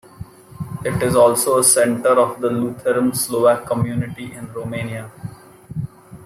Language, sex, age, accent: English, male, 30-39, India and South Asia (India, Pakistan, Sri Lanka)